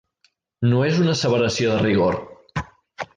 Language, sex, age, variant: Catalan, male, 40-49, Central